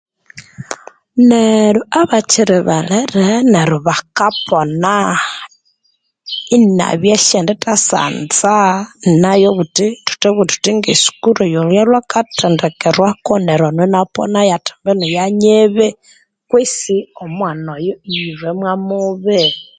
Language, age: Konzo, 19-29